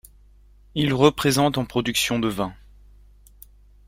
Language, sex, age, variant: French, male, 30-39, Français de métropole